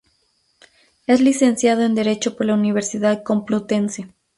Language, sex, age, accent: Spanish, female, 30-39, México